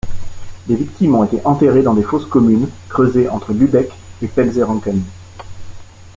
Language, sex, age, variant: French, male, 40-49, Français de métropole